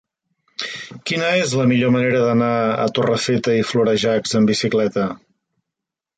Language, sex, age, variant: Catalan, male, 50-59, Central